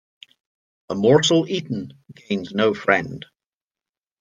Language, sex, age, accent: English, male, 40-49, England English